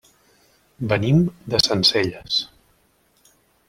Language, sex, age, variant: Catalan, male, 40-49, Central